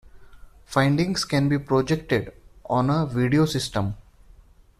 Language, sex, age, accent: English, male, 19-29, India and South Asia (India, Pakistan, Sri Lanka)